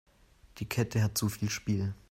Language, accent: German, Deutschland Deutsch